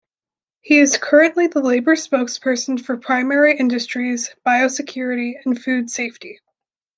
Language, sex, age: English, female, under 19